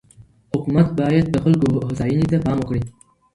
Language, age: Pashto, under 19